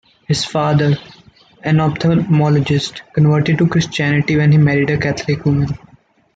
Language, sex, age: English, male, 19-29